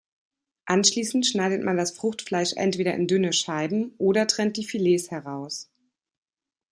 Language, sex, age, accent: German, female, 30-39, Deutschland Deutsch